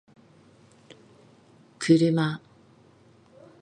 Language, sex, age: Japanese, female, 50-59